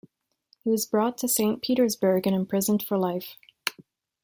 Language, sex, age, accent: English, female, 19-29, Canadian English